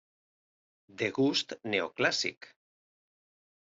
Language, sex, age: Catalan, male, 40-49